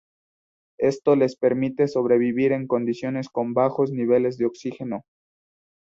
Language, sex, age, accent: Spanish, male, 19-29, México